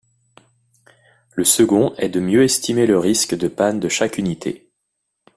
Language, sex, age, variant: French, male, 40-49, Français de métropole